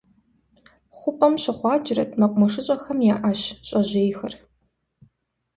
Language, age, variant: Kabardian, 30-39, Адыгэбзэ (Къэбэрдей, Кирил, псоми зэдай)